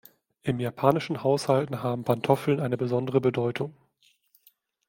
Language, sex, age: German, male, 30-39